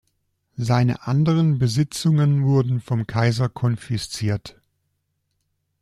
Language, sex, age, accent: German, male, 40-49, Deutschland Deutsch